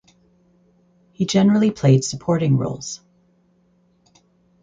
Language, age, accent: English, 40-49, United States English